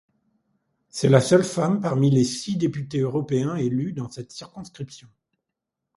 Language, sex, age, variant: French, male, 60-69, Français de métropole